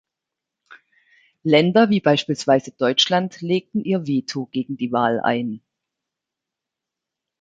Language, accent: German, Deutschland Deutsch